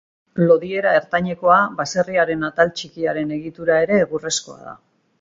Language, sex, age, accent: Basque, female, 50-59, Mendebalekoa (Araba, Bizkaia, Gipuzkoako mendebaleko herri batzuk)